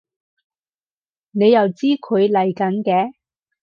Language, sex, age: Cantonese, female, 30-39